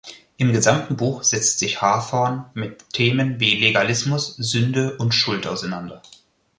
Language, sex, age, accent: German, male, 19-29, Deutschland Deutsch